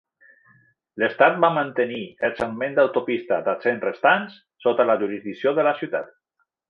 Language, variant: Catalan, Central